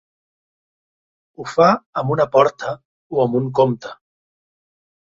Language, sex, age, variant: Catalan, male, 40-49, Central